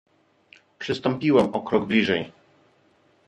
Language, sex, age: Polish, male, 40-49